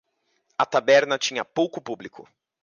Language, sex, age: Portuguese, male, 19-29